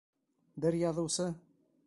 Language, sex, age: Bashkir, male, 40-49